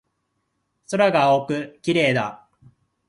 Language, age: Japanese, 19-29